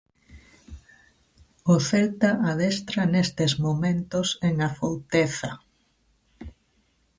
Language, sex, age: Galician, female, 40-49